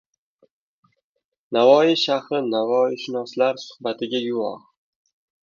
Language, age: Uzbek, 19-29